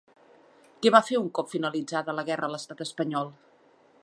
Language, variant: Catalan, Central